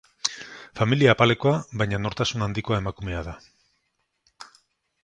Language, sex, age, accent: Basque, male, 60-69, Erdialdekoa edo Nafarra (Gipuzkoa, Nafarroa)